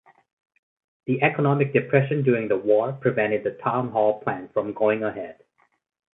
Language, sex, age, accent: English, male, 30-39, Canadian English